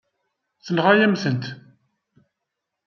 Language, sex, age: Kabyle, male, 30-39